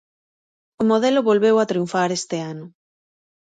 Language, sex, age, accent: Galician, female, 40-49, Oriental (común en zona oriental)